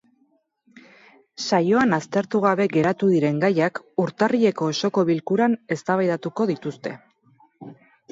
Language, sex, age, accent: Basque, female, 30-39, Erdialdekoa edo Nafarra (Gipuzkoa, Nafarroa)